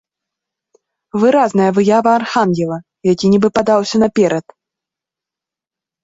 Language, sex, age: Belarusian, female, 19-29